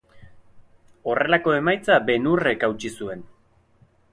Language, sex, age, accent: Basque, male, 30-39, Mendebalekoa (Araba, Bizkaia, Gipuzkoako mendebaleko herri batzuk)